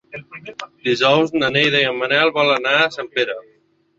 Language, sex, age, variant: Catalan, male, 30-39, Central